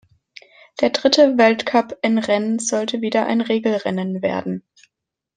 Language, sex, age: German, female, 19-29